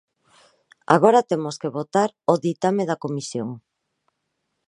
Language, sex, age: Galician, female, 40-49